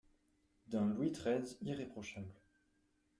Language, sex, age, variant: French, male, under 19, Français de métropole